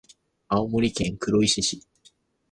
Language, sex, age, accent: Japanese, male, 19-29, 標準語